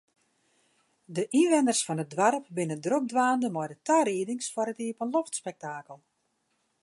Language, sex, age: Western Frisian, female, 60-69